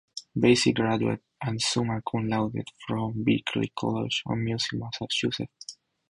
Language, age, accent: English, under 19, United States English